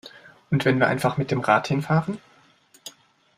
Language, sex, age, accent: German, male, 19-29, Deutschland Deutsch